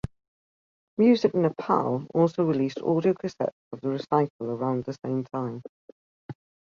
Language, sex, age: English, male, 50-59